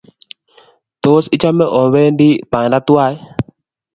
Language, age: Kalenjin, 19-29